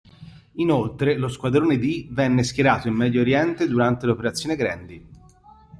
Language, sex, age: Italian, male, 30-39